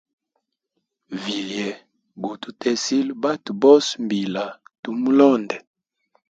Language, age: Hemba, 19-29